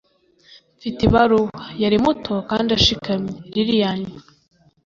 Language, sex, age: Kinyarwanda, female, under 19